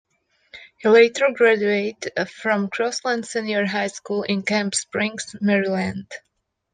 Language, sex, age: English, female, 19-29